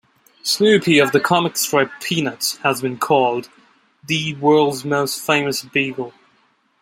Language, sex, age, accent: English, male, 19-29, India and South Asia (India, Pakistan, Sri Lanka)